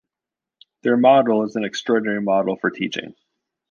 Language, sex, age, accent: English, male, 40-49, Canadian English